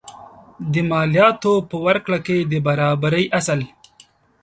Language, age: Pashto, 19-29